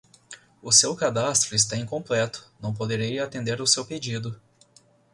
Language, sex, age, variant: Portuguese, male, 19-29, Portuguese (Brasil)